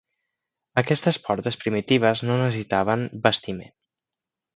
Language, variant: Catalan, Central